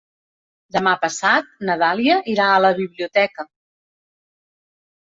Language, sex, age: Catalan, female, 50-59